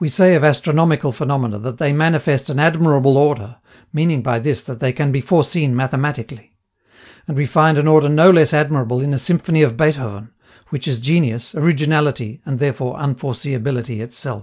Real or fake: real